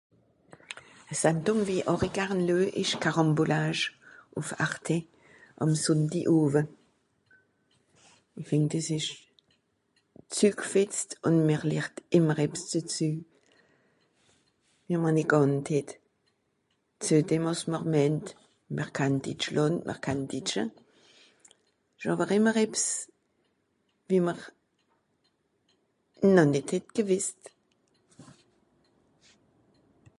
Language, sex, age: Swiss German, female, 70-79